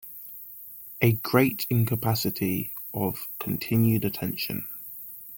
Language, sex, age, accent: English, male, 30-39, England English